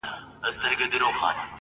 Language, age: Pashto, 30-39